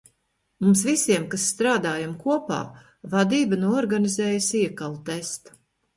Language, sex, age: Latvian, female, 50-59